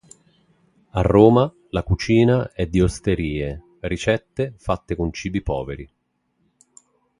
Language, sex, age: Italian, male, 40-49